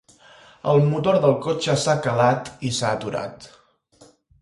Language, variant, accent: Catalan, Central, Empordanès